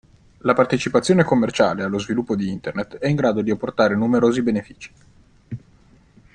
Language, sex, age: Italian, male, 19-29